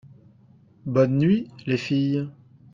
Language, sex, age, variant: French, male, 30-39, Français de métropole